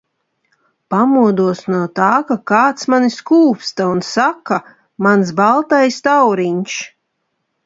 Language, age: Latvian, 40-49